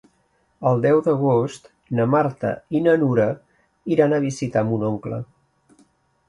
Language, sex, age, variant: Catalan, male, 40-49, Central